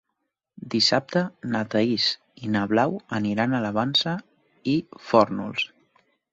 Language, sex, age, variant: Catalan, male, 19-29, Nord-Occidental